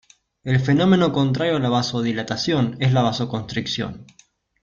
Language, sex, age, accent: Spanish, male, 19-29, Rioplatense: Argentina, Uruguay, este de Bolivia, Paraguay